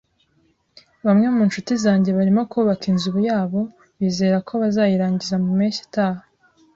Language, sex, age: Kinyarwanda, female, 19-29